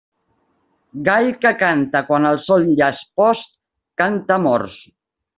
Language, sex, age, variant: Catalan, female, 50-59, Central